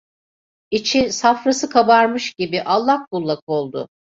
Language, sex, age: Turkish, female, 50-59